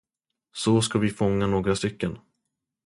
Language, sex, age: Swedish, male, under 19